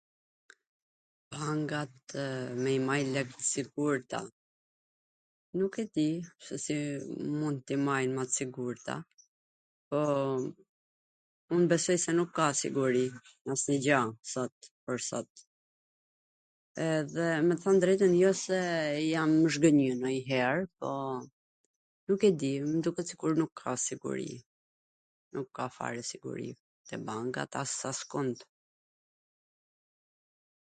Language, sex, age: Gheg Albanian, female, 40-49